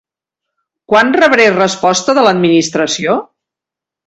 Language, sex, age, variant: Catalan, female, 50-59, Central